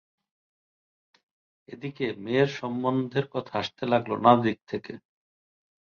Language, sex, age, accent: Bengali, male, 40-49, প্রমিত